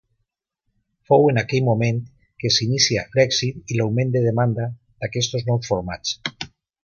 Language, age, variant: Catalan, 50-59, Valencià meridional